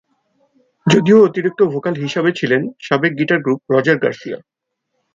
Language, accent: Bengali, Native